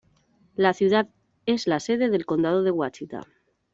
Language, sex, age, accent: Spanish, female, 30-39, España: Norte peninsular (Asturias, Castilla y León, Cantabria, País Vasco, Navarra, Aragón, La Rioja, Guadalajara, Cuenca)